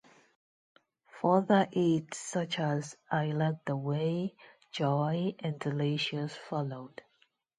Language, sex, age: English, female, 19-29